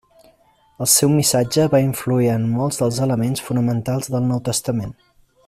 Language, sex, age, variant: Catalan, male, 30-39, Central